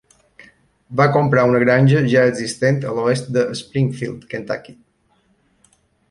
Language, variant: Catalan, Balear